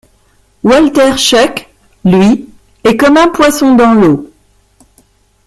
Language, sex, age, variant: French, female, 50-59, Français de métropole